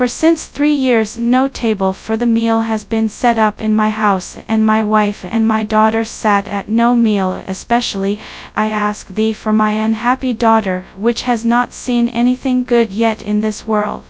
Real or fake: fake